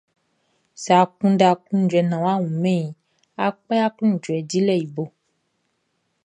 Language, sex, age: Baoulé, female, 19-29